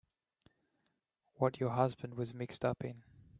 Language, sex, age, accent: English, male, 30-39, Australian English